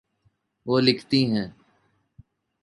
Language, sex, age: Urdu, male, 19-29